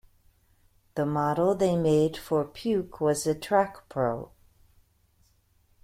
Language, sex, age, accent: English, female, 60-69, United States English